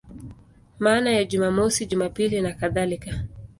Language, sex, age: Swahili, female, 19-29